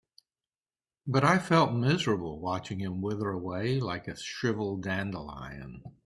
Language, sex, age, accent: English, male, 60-69, United States English